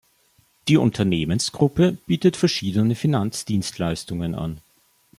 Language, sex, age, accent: German, male, 19-29, Österreichisches Deutsch